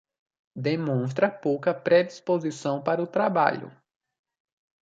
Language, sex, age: Portuguese, male, 19-29